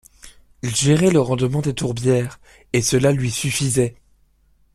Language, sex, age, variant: French, male, 19-29, Français de métropole